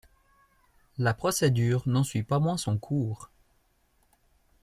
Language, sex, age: French, male, 30-39